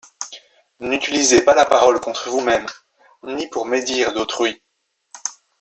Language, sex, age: French, male, under 19